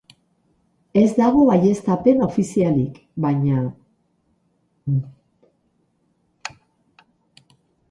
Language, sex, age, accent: Basque, female, 50-59, Mendebalekoa (Araba, Bizkaia, Gipuzkoako mendebaleko herri batzuk)